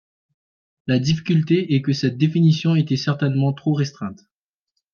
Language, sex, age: French, male, 19-29